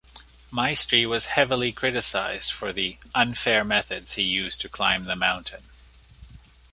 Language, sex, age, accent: English, male, 50-59, Canadian English